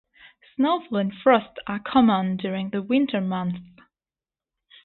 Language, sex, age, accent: English, female, 19-29, England English